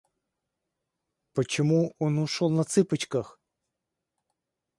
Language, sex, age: Russian, male, 50-59